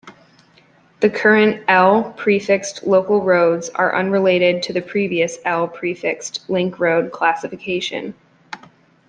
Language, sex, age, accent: English, female, 19-29, United States English